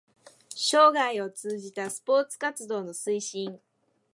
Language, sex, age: Japanese, female, 19-29